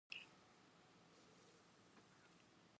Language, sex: Indonesian, female